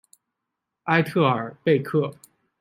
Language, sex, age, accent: Chinese, male, 19-29, 出生地：江苏省